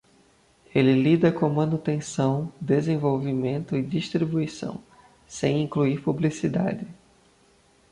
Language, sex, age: Portuguese, male, 30-39